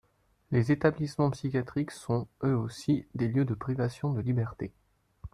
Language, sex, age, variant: French, male, 19-29, Français de métropole